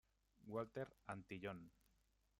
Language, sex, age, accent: Spanish, male, 30-39, España: Centro-Sur peninsular (Madrid, Toledo, Castilla-La Mancha)